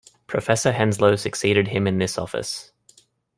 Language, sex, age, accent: English, male, 19-29, Australian English